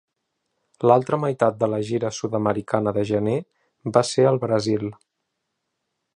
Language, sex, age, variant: Catalan, male, 19-29, Central